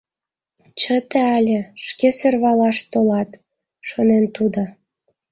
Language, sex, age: Mari, female, 19-29